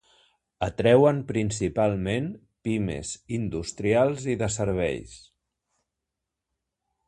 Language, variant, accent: Catalan, Central, central